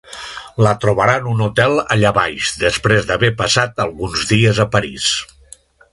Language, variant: Catalan, Nord-Occidental